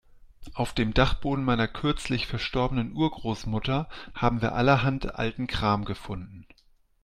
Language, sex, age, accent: German, male, 40-49, Deutschland Deutsch